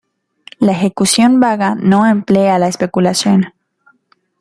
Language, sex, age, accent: Spanish, female, under 19, Andino-Pacífico: Colombia, Perú, Ecuador, oeste de Bolivia y Venezuela andina